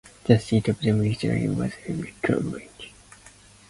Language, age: English, 19-29